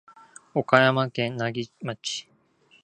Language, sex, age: Japanese, male, 19-29